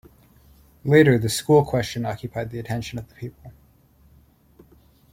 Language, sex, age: English, male, 19-29